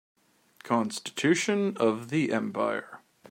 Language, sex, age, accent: English, male, 30-39, Canadian English